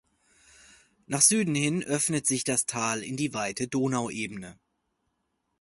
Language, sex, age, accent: German, male, 40-49, Deutschland Deutsch